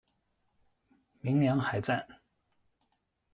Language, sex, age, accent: Chinese, male, 19-29, 出生地：江苏省